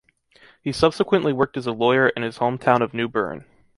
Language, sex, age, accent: English, male, 19-29, United States English